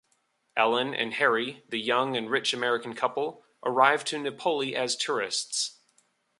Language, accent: English, United States English